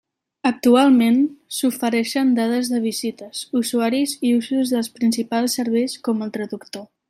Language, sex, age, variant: Catalan, female, under 19, Central